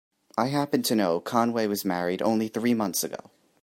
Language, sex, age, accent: English, male, 19-29, United States English